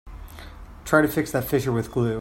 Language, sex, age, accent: English, male, 19-29, United States English